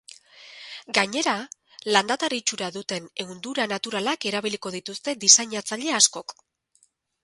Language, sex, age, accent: Basque, female, 40-49, Erdialdekoa edo Nafarra (Gipuzkoa, Nafarroa)